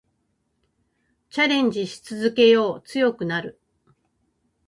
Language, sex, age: Japanese, female, 50-59